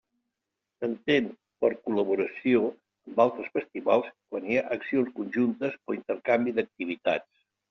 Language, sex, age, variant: Catalan, male, 70-79, Septentrional